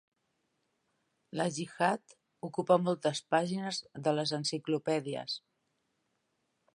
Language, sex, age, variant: Catalan, female, 60-69, Central